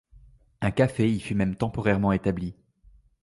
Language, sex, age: French, male, 19-29